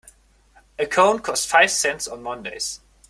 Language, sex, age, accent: English, male, 19-29, United States English